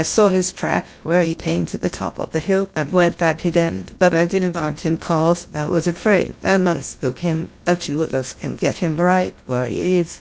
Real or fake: fake